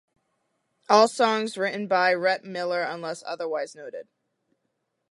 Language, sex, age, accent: English, female, under 19, United States English